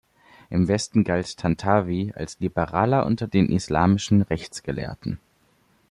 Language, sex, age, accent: German, male, under 19, Deutschland Deutsch